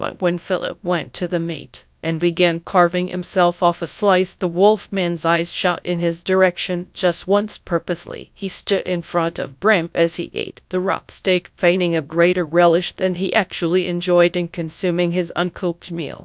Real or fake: fake